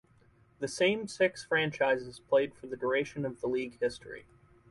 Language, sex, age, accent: English, male, 30-39, United States English